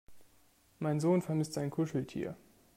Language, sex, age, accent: German, male, 19-29, Deutschland Deutsch